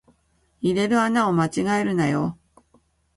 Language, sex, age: Japanese, female, 50-59